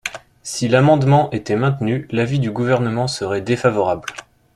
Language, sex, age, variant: French, male, 30-39, Français de métropole